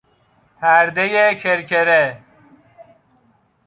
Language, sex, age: Persian, male, 19-29